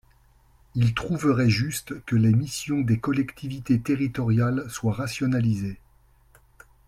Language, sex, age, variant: French, male, 50-59, Français de métropole